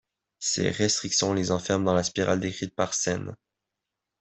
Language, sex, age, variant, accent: French, male, under 19, Français d'Amérique du Nord, Français du Canada